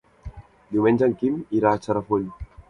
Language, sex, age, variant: Catalan, male, 19-29, Central